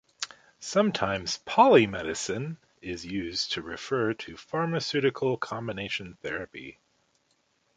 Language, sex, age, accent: English, male, 30-39, United States English